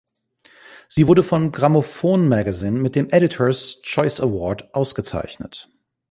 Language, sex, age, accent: German, male, 40-49, Deutschland Deutsch